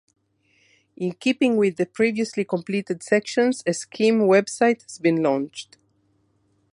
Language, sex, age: English, female, 50-59